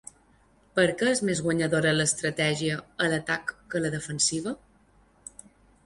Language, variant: Catalan, Balear